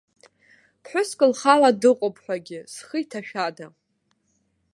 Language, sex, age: Abkhazian, female, 19-29